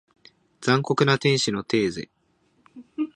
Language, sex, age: Japanese, male, 19-29